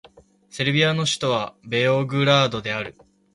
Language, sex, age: Japanese, male, 19-29